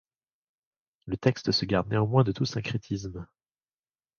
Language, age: French, 30-39